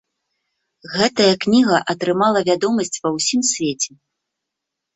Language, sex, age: Belarusian, female, 30-39